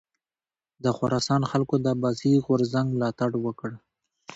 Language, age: Pashto, 19-29